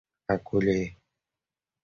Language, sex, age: Portuguese, male, 30-39